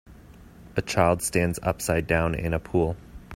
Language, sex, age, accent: English, male, 19-29, Canadian English